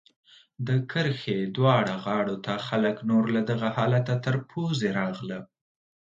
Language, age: Pashto, 19-29